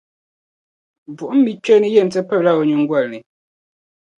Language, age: Dagbani, 19-29